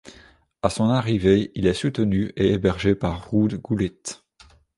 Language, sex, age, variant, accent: French, male, 30-39, Français d'Europe, Français de Belgique